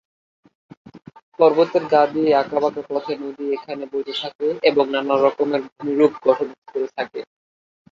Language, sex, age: Bengali, male, 19-29